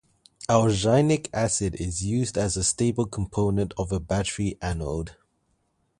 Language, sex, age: English, male, 19-29